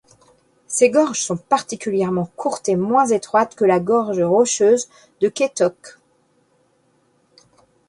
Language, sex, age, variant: French, female, 50-59, Français de métropole